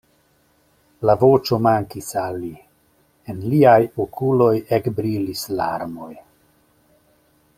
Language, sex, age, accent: Esperanto, male, 50-59, Internacia